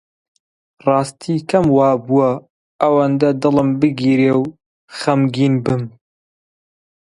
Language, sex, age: Central Kurdish, male, 19-29